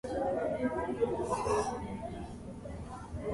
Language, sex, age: English, male, 19-29